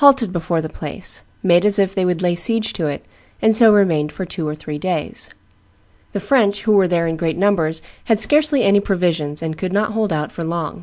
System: none